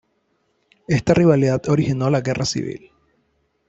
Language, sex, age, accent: Spanish, male, 30-39, Caribe: Cuba, Venezuela, Puerto Rico, República Dominicana, Panamá, Colombia caribeña, México caribeño, Costa del golfo de México